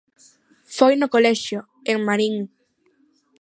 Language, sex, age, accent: Galician, female, under 19, Atlántico (seseo e gheada); Normativo (estándar)